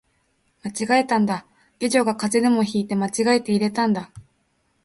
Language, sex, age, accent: Japanese, female, under 19, 標準語